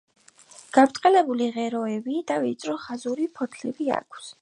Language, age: Georgian, under 19